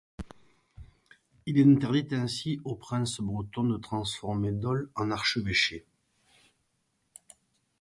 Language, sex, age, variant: French, male, 50-59, Français de métropole